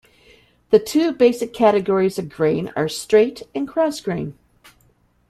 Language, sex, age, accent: English, female, 50-59, United States English